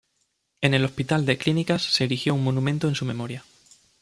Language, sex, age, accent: Spanish, male, 19-29, España: Sur peninsular (Andalucia, Extremadura, Murcia)